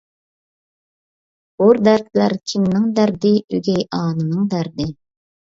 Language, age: Uyghur, under 19